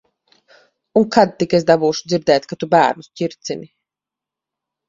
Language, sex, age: Latvian, female, 30-39